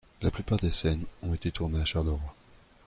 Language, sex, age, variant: French, male, 19-29, Français de métropole